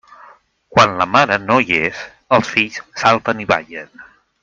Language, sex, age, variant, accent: Catalan, male, 50-59, Central, central